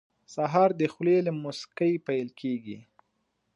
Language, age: Pashto, 19-29